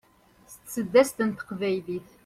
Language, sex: Kabyle, female